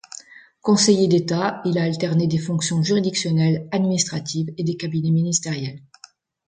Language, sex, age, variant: French, female, 60-69, Français de métropole